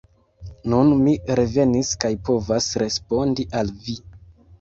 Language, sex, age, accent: Esperanto, male, 19-29, Internacia